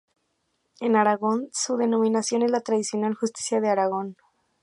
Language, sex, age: Spanish, female, 19-29